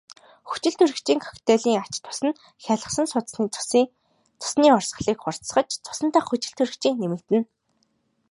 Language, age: Mongolian, 19-29